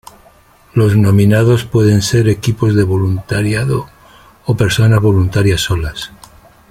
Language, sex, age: Spanish, male, 60-69